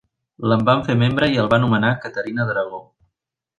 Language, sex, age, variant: Catalan, male, 19-29, Central